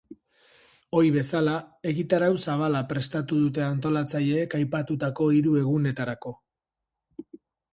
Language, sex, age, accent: Basque, male, 30-39, Mendebalekoa (Araba, Bizkaia, Gipuzkoako mendebaleko herri batzuk)